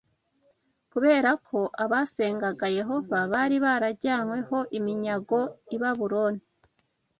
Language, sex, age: Kinyarwanda, female, 19-29